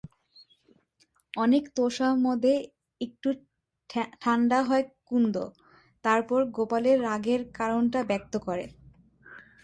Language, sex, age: Bengali, female, 19-29